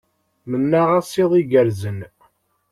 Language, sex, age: Kabyle, male, 19-29